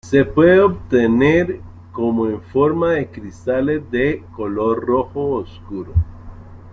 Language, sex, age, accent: Spanish, male, 50-59, América central